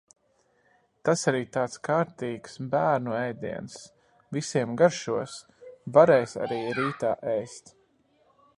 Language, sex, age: Latvian, male, 30-39